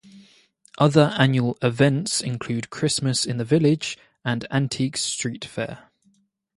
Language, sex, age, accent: English, male, 19-29, England English